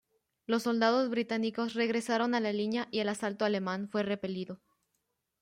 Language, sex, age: Spanish, female, under 19